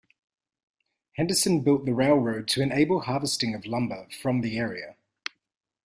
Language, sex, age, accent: English, male, 30-39, Australian English